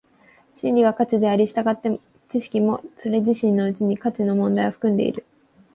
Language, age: Japanese, 19-29